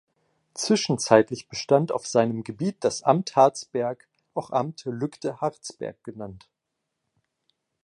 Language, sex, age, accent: German, male, 19-29, Deutschland Deutsch